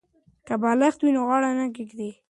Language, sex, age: Pashto, male, 19-29